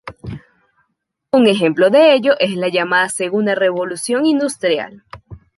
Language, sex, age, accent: Spanish, female, 19-29, Andino-Pacífico: Colombia, Perú, Ecuador, oeste de Bolivia y Venezuela andina